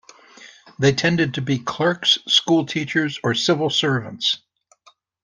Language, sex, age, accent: English, male, 60-69, United States English